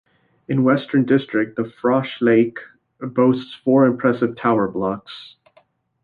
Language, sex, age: English, male, 19-29